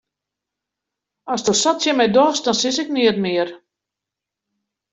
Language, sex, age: Western Frisian, female, 60-69